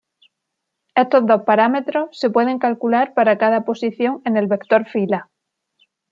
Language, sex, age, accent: Spanish, female, 30-39, España: Sur peninsular (Andalucia, Extremadura, Murcia)